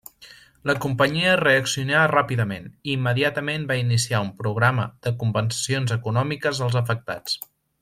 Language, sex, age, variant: Catalan, male, 19-29, Central